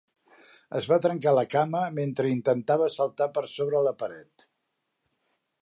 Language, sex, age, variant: Catalan, male, 60-69, Central